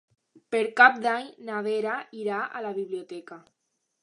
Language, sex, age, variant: Catalan, female, under 19, Alacantí